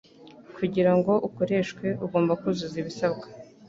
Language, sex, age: Kinyarwanda, female, under 19